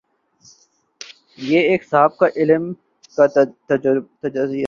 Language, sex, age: Urdu, male, 19-29